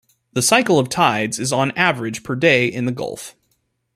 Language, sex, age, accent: English, male, 19-29, United States English